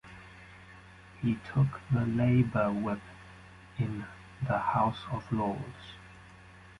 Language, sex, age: English, male, 30-39